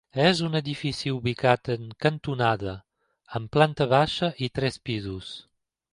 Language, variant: Catalan, Septentrional